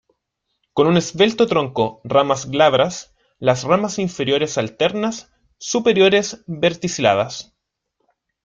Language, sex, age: Spanish, male, 19-29